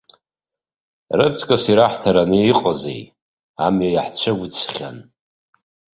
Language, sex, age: Abkhazian, male, 40-49